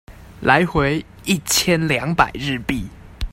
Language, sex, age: Chinese, male, 19-29